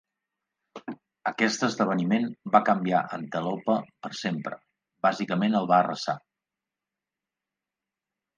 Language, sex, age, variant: Catalan, male, 40-49, Central